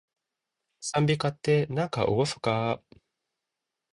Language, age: Japanese, 30-39